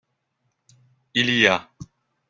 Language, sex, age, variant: French, male, 19-29, Français de métropole